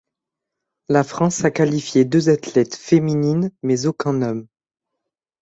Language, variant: French, Français de métropole